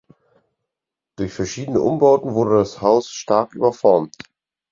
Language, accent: German, Deutschland Deutsch